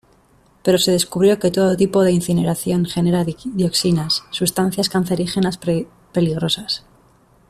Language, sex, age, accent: Spanish, female, 30-39, España: Norte peninsular (Asturias, Castilla y León, Cantabria, País Vasco, Navarra, Aragón, La Rioja, Guadalajara, Cuenca)